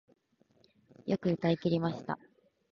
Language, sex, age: Japanese, female, 19-29